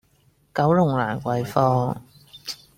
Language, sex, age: Cantonese, male, 19-29